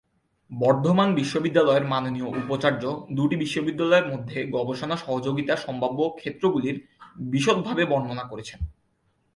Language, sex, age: Bengali, male, 19-29